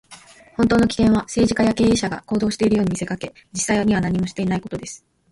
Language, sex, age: Japanese, female, 19-29